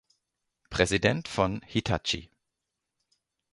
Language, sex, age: German, male, 40-49